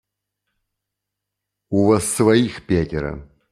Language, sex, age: Russian, male, 50-59